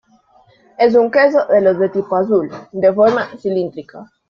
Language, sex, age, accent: Spanish, female, under 19, América central